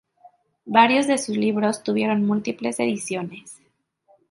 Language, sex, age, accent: Spanish, female, 19-29, México